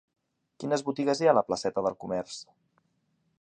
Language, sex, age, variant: Catalan, male, 50-59, Central